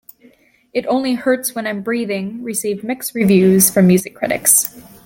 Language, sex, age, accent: English, female, 19-29, United States English